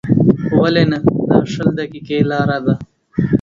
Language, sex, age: Pashto, male, 19-29